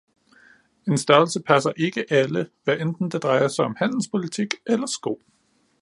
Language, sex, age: Danish, male, 30-39